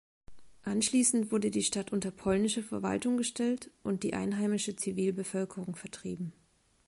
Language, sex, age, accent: German, female, 30-39, Deutschland Deutsch